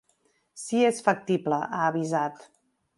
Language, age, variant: Catalan, 40-49, Central